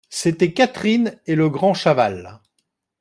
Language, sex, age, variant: French, male, 50-59, Français de métropole